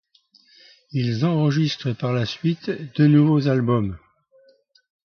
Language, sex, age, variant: French, male, 80-89, Français de métropole